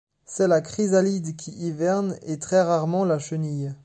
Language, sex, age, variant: French, male, under 19, Français de métropole